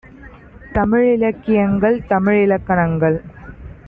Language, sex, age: Tamil, female, 19-29